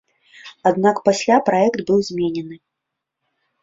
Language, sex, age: Belarusian, female, 30-39